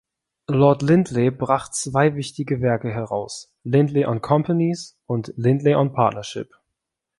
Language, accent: German, Deutschland Deutsch